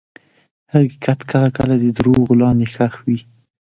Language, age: Pashto, 19-29